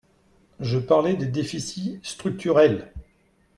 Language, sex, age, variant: French, male, 40-49, Français de métropole